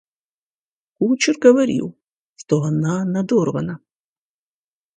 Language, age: Russian, 30-39